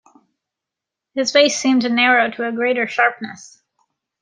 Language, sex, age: English, female, 30-39